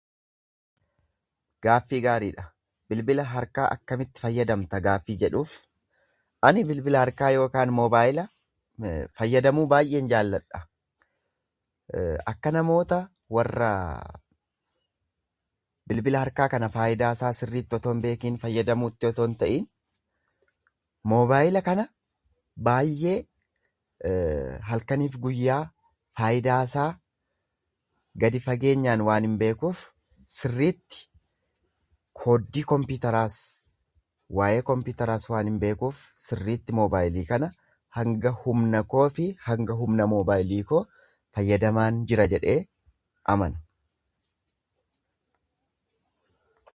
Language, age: Oromo, 30-39